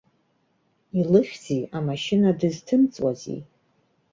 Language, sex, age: Abkhazian, female, 40-49